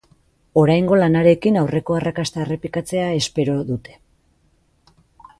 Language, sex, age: Basque, female, 40-49